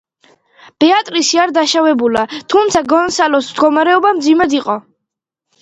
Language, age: Georgian, under 19